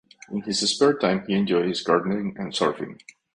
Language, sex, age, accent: English, male, 30-39, United States English